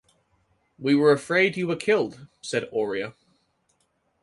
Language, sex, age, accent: English, male, 19-29, England English